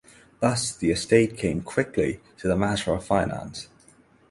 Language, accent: English, England English; India and South Asia (India, Pakistan, Sri Lanka)